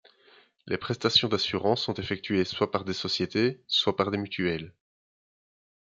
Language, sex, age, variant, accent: French, male, 30-39, Français d'Europe, Français de Belgique